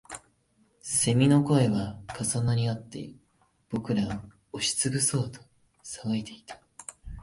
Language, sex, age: Japanese, male, 19-29